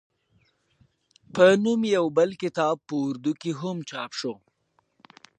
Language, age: Pashto, 19-29